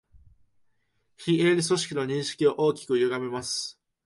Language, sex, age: Japanese, male, 19-29